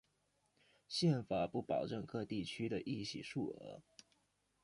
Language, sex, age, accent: Chinese, male, 19-29, 出生地：福建省